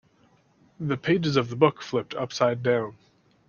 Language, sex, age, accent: English, male, 30-39, Canadian English